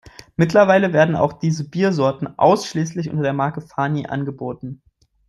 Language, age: German, 19-29